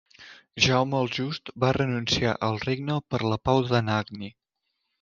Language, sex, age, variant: Catalan, male, under 19, Central